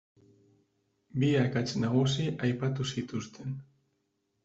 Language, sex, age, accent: Basque, male, 19-29, Mendebalekoa (Araba, Bizkaia, Gipuzkoako mendebaleko herri batzuk)